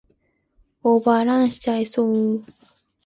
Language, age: Japanese, 19-29